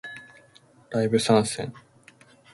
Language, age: Japanese, 19-29